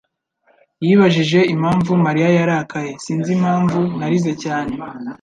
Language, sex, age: Kinyarwanda, male, 19-29